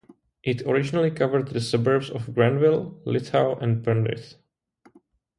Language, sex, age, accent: English, male, 30-39, Czech